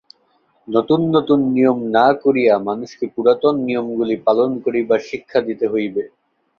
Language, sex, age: Bengali, male, 19-29